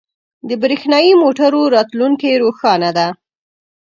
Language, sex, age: Pashto, female, under 19